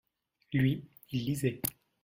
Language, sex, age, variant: French, male, 19-29, Français de métropole